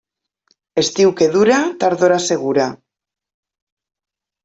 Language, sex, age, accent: Catalan, female, 50-59, valencià